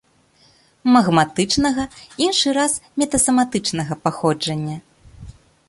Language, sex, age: Belarusian, female, 30-39